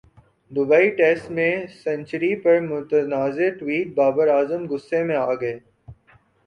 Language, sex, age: Urdu, male, 19-29